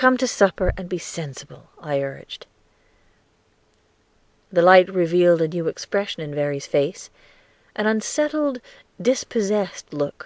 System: none